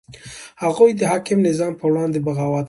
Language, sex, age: Pashto, female, 30-39